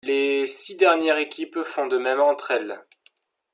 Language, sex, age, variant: French, male, 30-39, Français de métropole